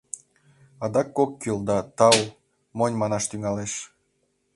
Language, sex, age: Mari, male, 19-29